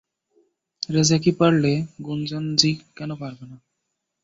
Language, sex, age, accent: Bengali, male, 19-29, শুদ্ধ